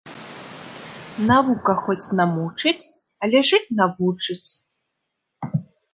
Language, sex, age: Belarusian, female, 19-29